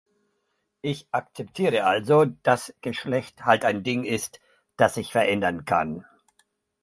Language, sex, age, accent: German, male, 40-49, Deutschland Deutsch